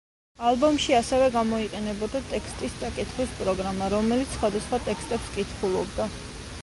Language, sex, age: Georgian, female, 30-39